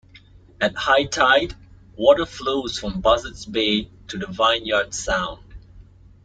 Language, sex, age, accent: English, male, 19-29, Singaporean English